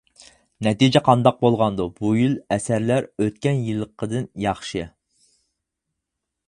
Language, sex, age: Uyghur, male, 19-29